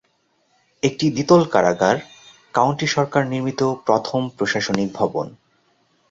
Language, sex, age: Bengali, male, 30-39